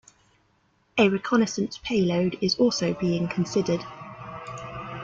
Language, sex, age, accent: English, female, 30-39, England English